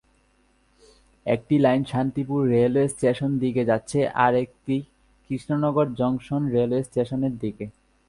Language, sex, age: Bengali, male, under 19